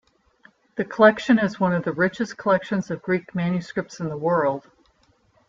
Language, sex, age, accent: English, female, 50-59, United States English